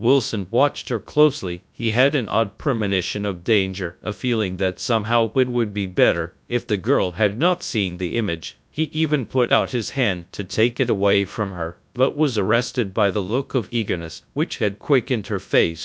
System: TTS, GradTTS